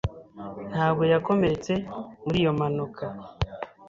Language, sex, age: Kinyarwanda, female, 30-39